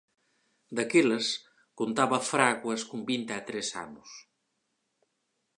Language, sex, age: Galician, male, 40-49